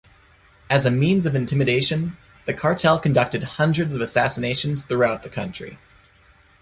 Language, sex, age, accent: English, male, under 19, United States English